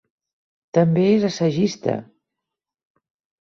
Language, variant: Catalan, Central